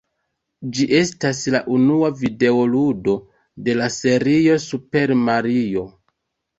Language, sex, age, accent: Esperanto, male, 30-39, Internacia